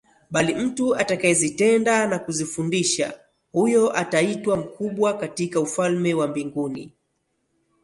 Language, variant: Swahili, Kiswahili cha Bara ya Tanzania